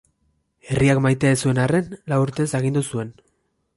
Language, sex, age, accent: Basque, male, 19-29, Erdialdekoa edo Nafarra (Gipuzkoa, Nafarroa)